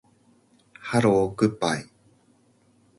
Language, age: Japanese, 30-39